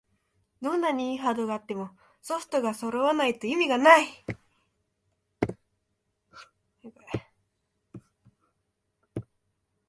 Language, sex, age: Japanese, female, 19-29